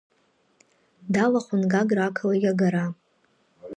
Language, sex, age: Abkhazian, female, 19-29